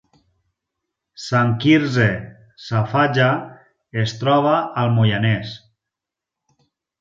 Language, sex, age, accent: Catalan, male, 30-39, valencià